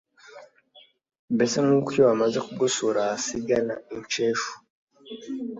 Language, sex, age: Kinyarwanda, male, 19-29